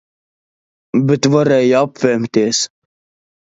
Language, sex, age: Latvian, male, 19-29